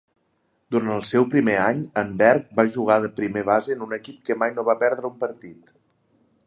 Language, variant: Catalan, Septentrional